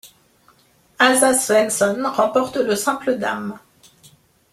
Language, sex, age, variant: French, female, 50-59, Français de métropole